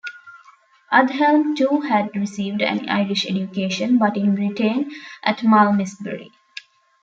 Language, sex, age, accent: English, female, 19-29, India and South Asia (India, Pakistan, Sri Lanka)